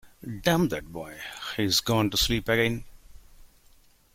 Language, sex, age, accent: English, male, 50-59, England English